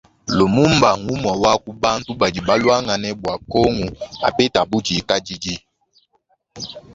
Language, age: Luba-Lulua, 19-29